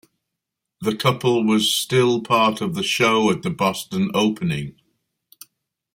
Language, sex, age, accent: English, male, 50-59, England English